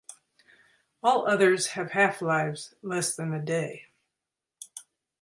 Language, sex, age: English, female, 60-69